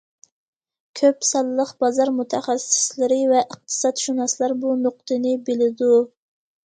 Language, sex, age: Uyghur, female, 19-29